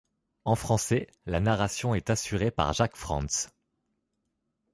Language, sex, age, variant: French, male, 30-39, Français de métropole